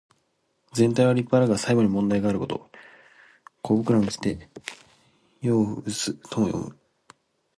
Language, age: Japanese, 19-29